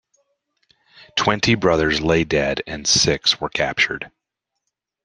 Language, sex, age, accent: English, male, 40-49, United States English